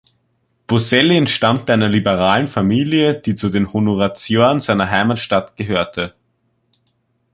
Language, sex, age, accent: German, male, under 19, Österreichisches Deutsch